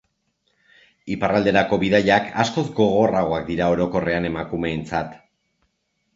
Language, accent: Basque, Erdialdekoa edo Nafarra (Gipuzkoa, Nafarroa)